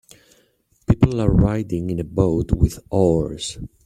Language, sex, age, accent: English, male, 40-49, United States English